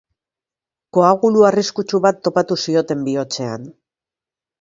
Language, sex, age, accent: Basque, female, 40-49, Mendebalekoa (Araba, Bizkaia, Gipuzkoako mendebaleko herri batzuk)